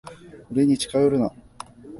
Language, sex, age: Japanese, male, 19-29